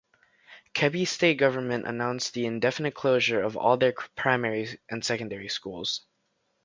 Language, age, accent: English, under 19, United States English